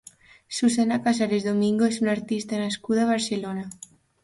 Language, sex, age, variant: Catalan, female, under 19, Alacantí